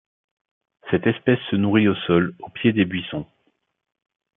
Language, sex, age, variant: French, male, 40-49, Français de métropole